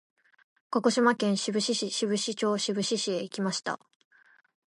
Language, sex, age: Japanese, female, 19-29